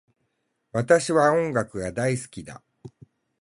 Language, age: Japanese, 40-49